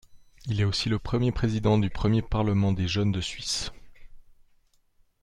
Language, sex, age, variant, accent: French, male, 30-39, Français d'Europe, Français de Suisse